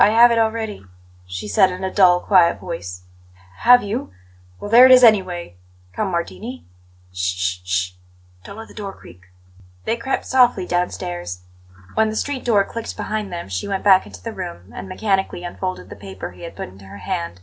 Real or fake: real